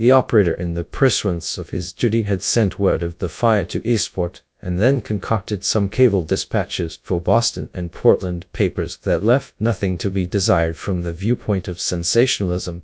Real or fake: fake